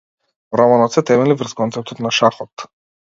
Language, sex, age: Macedonian, male, 19-29